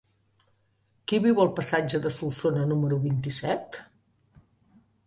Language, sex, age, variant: Catalan, female, 50-59, Central